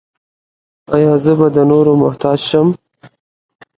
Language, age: Pashto, 19-29